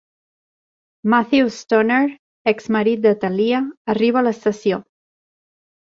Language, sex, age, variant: Catalan, female, 40-49, Central